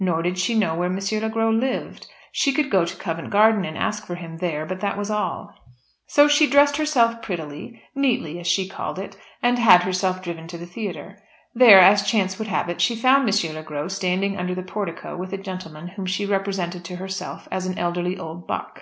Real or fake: real